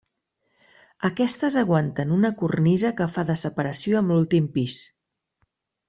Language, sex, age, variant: Catalan, female, 40-49, Central